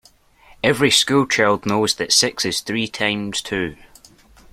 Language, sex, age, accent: English, male, under 19, Scottish English